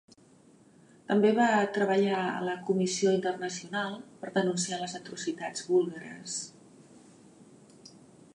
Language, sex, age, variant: Catalan, female, 50-59, Central